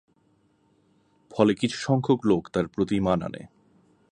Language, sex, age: Bengali, male, 30-39